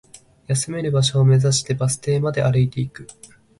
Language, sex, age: Japanese, male, under 19